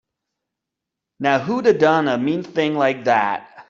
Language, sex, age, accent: English, male, 30-39, United States English